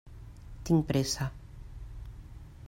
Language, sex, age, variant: Catalan, female, 50-59, Central